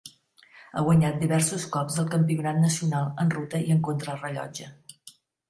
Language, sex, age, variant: Catalan, female, 50-59, Central